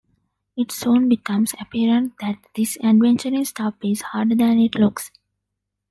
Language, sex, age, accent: English, female, 19-29, India and South Asia (India, Pakistan, Sri Lanka)